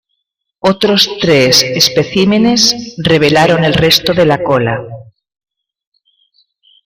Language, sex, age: Spanish, female, 60-69